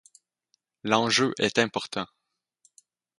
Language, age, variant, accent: French, 19-29, Français d'Amérique du Nord, Français du Canada